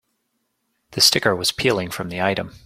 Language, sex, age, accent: English, male, 30-39, United States English